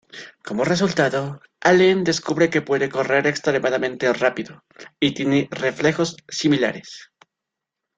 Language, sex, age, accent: Spanish, male, 19-29, Andino-Pacífico: Colombia, Perú, Ecuador, oeste de Bolivia y Venezuela andina